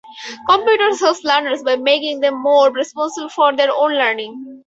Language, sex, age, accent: English, female, 19-29, United States English